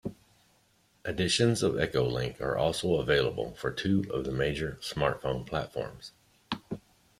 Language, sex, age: English, male, 50-59